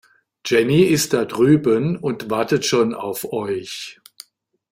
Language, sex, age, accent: German, male, 60-69, Deutschland Deutsch